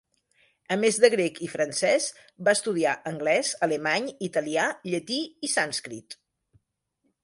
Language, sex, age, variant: Catalan, female, 50-59, Central